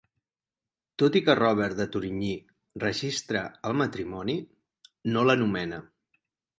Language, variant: Catalan, Central